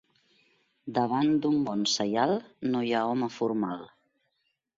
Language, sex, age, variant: Catalan, female, 40-49, Central